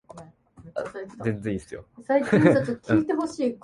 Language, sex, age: Japanese, male, 19-29